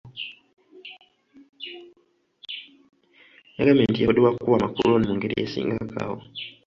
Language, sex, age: Ganda, male, 19-29